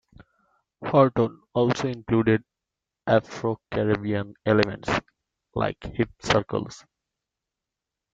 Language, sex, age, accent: English, male, 19-29, India and South Asia (India, Pakistan, Sri Lanka)